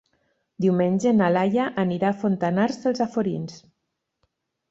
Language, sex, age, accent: Catalan, female, 50-59, valencià